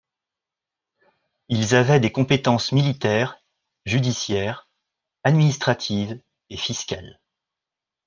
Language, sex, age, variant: French, male, 40-49, Français de métropole